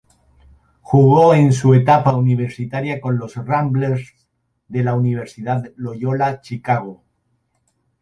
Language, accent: Spanish, España: Sur peninsular (Andalucia, Extremadura, Murcia)